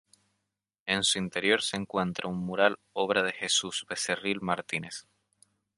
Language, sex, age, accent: Spanish, male, 19-29, España: Islas Canarias